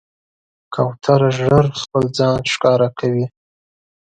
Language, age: Pashto, 19-29